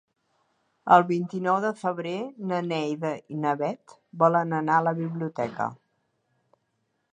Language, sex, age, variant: Catalan, female, 50-59, Central